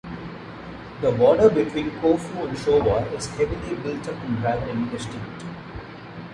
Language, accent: English, India and South Asia (India, Pakistan, Sri Lanka)